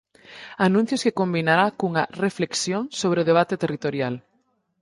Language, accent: Galician, Normativo (estándar)